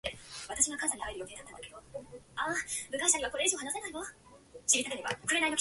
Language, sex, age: English, male, 19-29